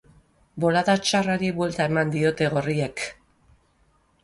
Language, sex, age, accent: Basque, female, 50-59, Mendebalekoa (Araba, Bizkaia, Gipuzkoako mendebaleko herri batzuk)